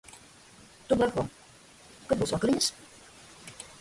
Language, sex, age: Latvian, female, 50-59